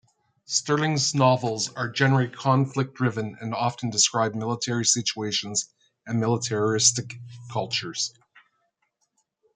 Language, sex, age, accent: English, male, 60-69, Canadian English